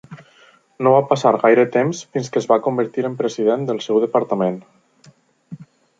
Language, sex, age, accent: Catalan, male, 19-29, valencià